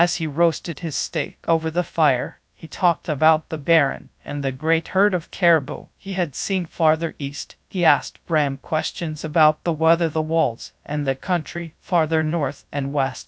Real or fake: fake